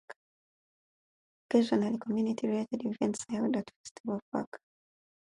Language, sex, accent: English, female, England English